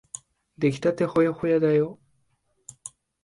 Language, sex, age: Japanese, male, 19-29